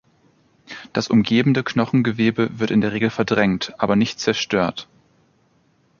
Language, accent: German, Deutschland Deutsch